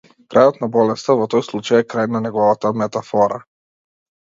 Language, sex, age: Macedonian, male, 19-29